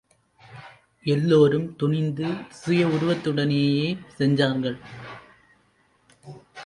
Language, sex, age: Tamil, male, 19-29